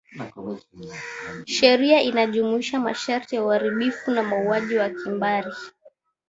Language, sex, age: Swahili, female, 19-29